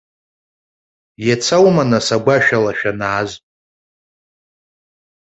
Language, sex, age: Abkhazian, male, 30-39